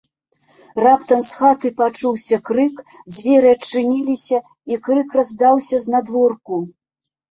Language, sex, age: Belarusian, female, 50-59